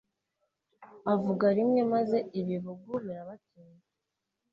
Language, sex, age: Kinyarwanda, female, 19-29